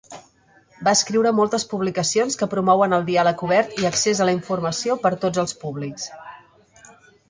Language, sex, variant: Catalan, female, Central